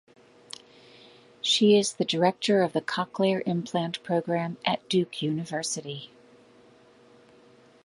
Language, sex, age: English, female, 40-49